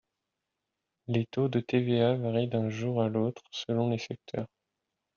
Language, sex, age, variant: French, male, 19-29, Français de métropole